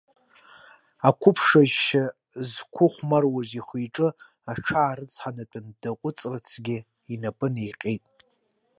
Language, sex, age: Abkhazian, male, 19-29